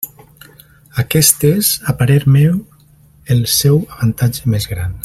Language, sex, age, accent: Catalan, male, 40-49, valencià